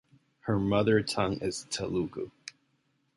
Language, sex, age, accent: English, male, 19-29, United States English